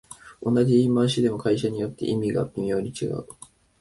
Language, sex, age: Japanese, male, 19-29